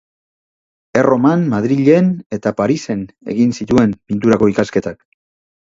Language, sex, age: Basque, male, 50-59